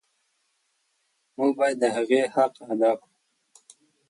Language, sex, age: Pashto, male, 19-29